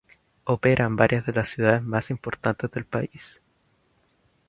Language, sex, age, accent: Spanish, female, 19-29, Chileno: Chile, Cuyo